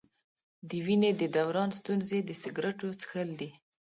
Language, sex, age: Pashto, female, 19-29